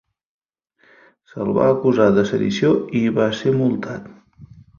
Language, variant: Catalan, Central